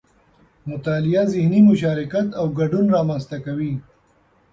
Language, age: Pashto, 50-59